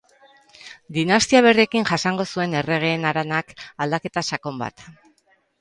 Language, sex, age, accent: Basque, female, 50-59, Erdialdekoa edo Nafarra (Gipuzkoa, Nafarroa)